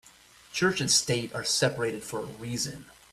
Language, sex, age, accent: English, male, 40-49, United States English